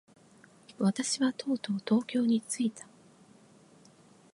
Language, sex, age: Japanese, female, 30-39